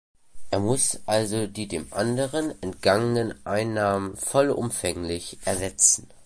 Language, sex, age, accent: German, male, under 19, Deutschland Deutsch